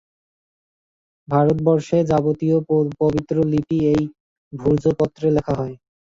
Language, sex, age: Bengali, male, 19-29